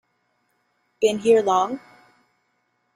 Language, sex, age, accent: English, female, 30-39, United States English